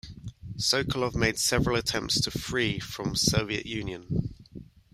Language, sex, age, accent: English, male, 30-39, England English